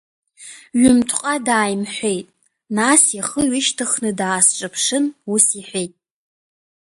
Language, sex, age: Abkhazian, female, 19-29